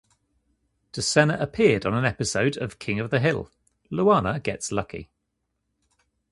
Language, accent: English, England English